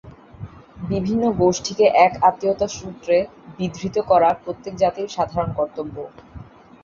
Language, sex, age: Bengali, female, 19-29